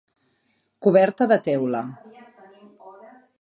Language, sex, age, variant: Catalan, female, 50-59, Central